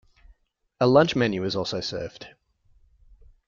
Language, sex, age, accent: English, male, 19-29, Australian English